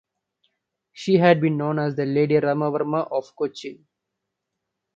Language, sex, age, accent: English, male, 19-29, India and South Asia (India, Pakistan, Sri Lanka)